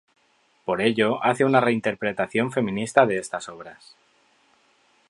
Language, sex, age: Spanish, male, 40-49